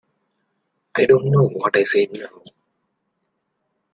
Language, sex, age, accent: English, male, 19-29, India and South Asia (India, Pakistan, Sri Lanka)